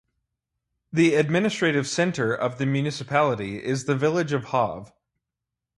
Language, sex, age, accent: English, male, 19-29, United States English